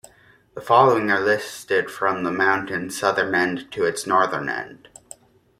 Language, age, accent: English, 19-29, United States English